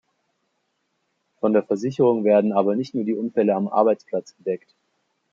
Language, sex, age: German, male, 19-29